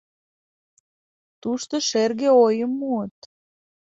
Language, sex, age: Mari, female, 19-29